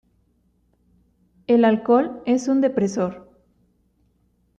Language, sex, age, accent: Spanish, female, 19-29, México